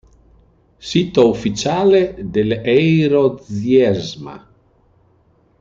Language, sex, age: Italian, male, 60-69